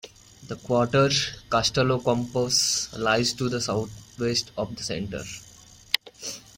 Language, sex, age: English, male, 19-29